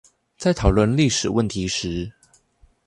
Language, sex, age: Chinese, male, 19-29